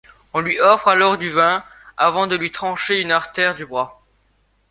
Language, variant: French, Français de métropole